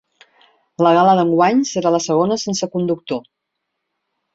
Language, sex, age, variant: Catalan, female, 40-49, Central